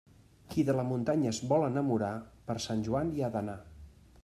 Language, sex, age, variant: Catalan, male, 50-59, Central